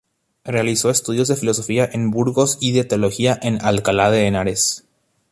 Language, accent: Spanish, México